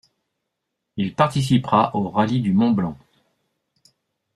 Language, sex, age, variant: French, male, 50-59, Français de métropole